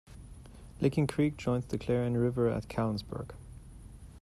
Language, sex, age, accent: English, male, 40-49, England English